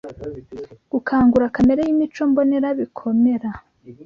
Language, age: Kinyarwanda, 19-29